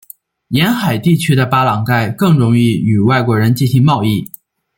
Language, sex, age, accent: Chinese, male, 19-29, 出生地：山西省